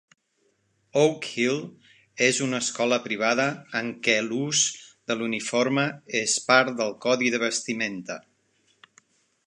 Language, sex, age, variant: Catalan, male, 50-59, Central